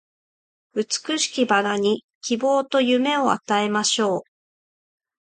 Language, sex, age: Japanese, female, 40-49